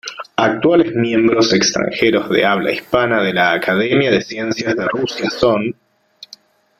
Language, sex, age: Spanish, male, 30-39